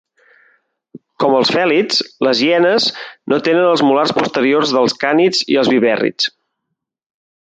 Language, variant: Catalan, Central